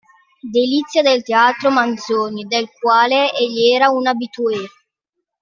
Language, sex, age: Italian, male, 50-59